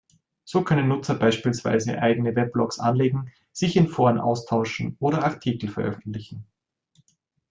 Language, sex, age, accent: German, male, 30-39, Österreichisches Deutsch